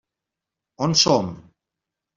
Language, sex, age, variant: Catalan, male, 60-69, Nord-Occidental